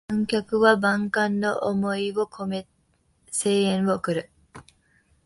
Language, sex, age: Japanese, female, under 19